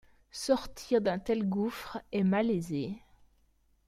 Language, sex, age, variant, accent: French, female, 19-29, Français d'Europe, Français de Belgique